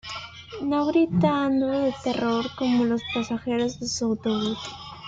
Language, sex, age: Spanish, female, under 19